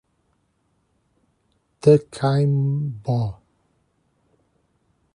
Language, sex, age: Portuguese, male, 40-49